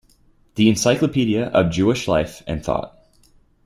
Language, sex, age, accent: English, male, 19-29, United States English